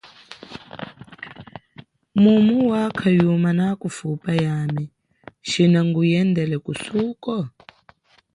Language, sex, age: Chokwe, female, 19-29